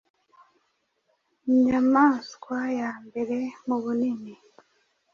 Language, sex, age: Kinyarwanda, female, 30-39